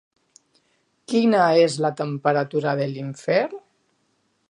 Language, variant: Catalan, Central